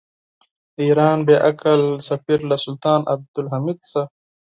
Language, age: Pashto, 19-29